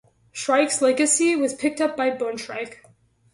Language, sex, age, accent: English, female, under 19, United States English